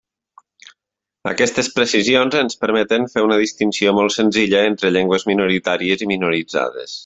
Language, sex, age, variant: Catalan, male, 40-49, Nord-Occidental